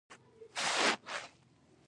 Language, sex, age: Pashto, female, 30-39